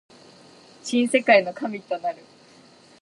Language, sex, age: Japanese, female, 19-29